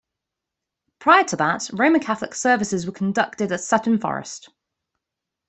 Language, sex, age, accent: English, female, 30-39, England English